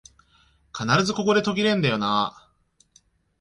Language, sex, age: Japanese, male, 19-29